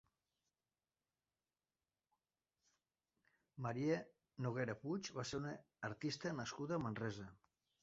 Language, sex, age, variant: Catalan, male, 50-59, Nord-Occidental